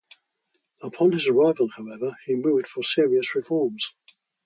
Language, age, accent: English, 80-89, England English